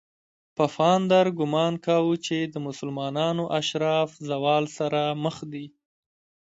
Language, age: Pashto, 30-39